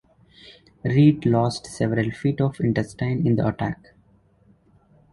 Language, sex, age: English, male, 19-29